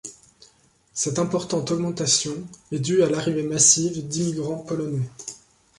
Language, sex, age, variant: French, male, 19-29, Français de métropole